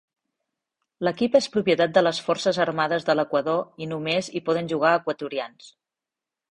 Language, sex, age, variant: Catalan, female, 40-49, Central